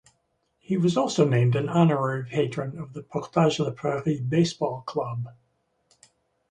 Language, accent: English, United States English